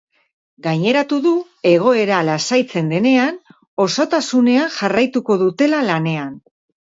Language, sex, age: Basque, female, 40-49